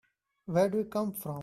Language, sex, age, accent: English, male, 19-29, India and South Asia (India, Pakistan, Sri Lanka)